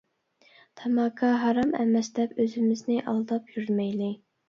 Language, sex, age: Uyghur, female, 19-29